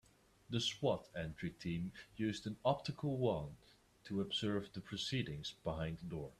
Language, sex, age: English, male, 19-29